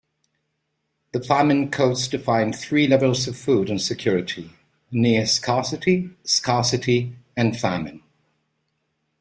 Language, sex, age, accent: English, male, 50-59, England English